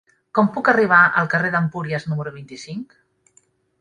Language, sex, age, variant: Catalan, female, 40-49, Central